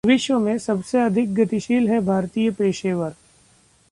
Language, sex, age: Hindi, male, 30-39